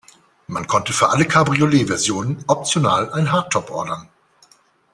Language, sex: German, male